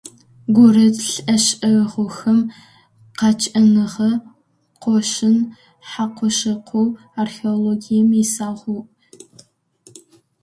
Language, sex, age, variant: Adyghe, female, under 19, Адыгабзэ (Кирил, пстэумэ зэдыряе)